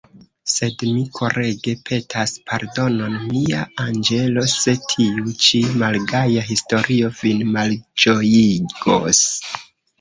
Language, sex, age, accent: Esperanto, male, 19-29, Internacia